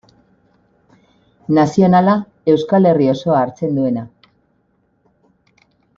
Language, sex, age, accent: Basque, female, 30-39, Mendebalekoa (Araba, Bizkaia, Gipuzkoako mendebaleko herri batzuk)